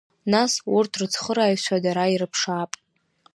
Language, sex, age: Abkhazian, female, under 19